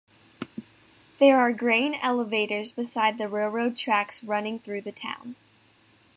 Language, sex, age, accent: English, female, under 19, United States English